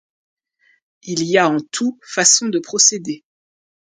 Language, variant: French, Français de métropole